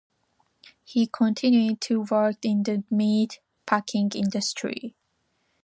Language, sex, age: English, female, 19-29